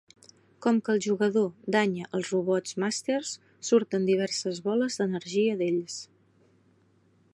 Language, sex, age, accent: Catalan, female, 19-29, central; nord-occidental